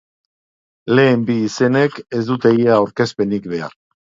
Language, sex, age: Basque, male, 60-69